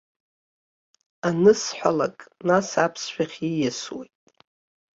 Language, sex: Abkhazian, female